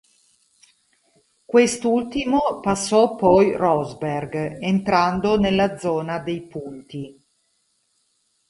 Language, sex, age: Italian, female, 40-49